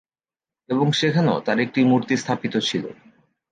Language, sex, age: Bengali, male, 19-29